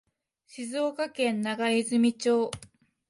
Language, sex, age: Japanese, female, 19-29